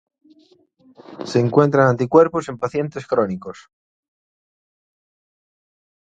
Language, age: Spanish, 19-29